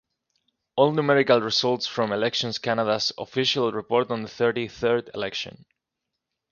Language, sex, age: English, male, 19-29